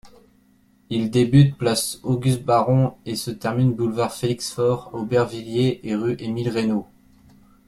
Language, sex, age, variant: French, male, 19-29, Français de métropole